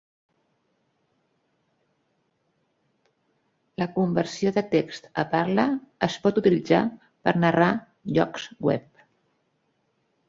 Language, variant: Catalan, Nord-Occidental